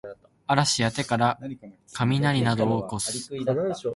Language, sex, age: Japanese, male, under 19